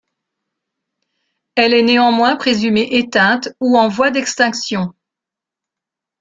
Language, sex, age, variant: French, female, 60-69, Français de métropole